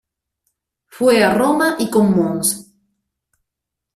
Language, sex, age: Spanish, female, 40-49